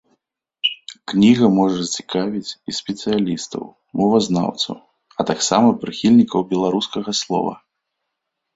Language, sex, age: Belarusian, male, 30-39